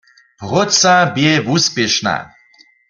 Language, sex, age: Upper Sorbian, male, 40-49